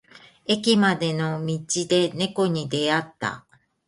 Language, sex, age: Japanese, female, 40-49